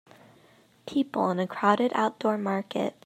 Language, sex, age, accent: English, female, 19-29, United States English